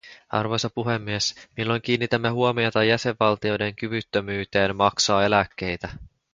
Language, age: Finnish, 19-29